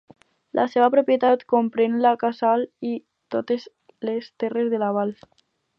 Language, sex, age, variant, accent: Catalan, female, under 19, Alacantí, valencià